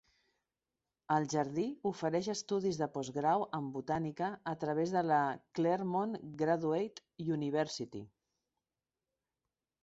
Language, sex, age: Catalan, female, 50-59